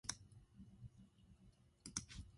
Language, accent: English, United States English